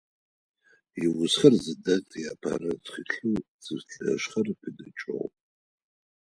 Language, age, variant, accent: Adyghe, 40-49, Адыгабзэ (Кирил, пстэумэ зэдыряе), Кıэмгуй (Çemguy)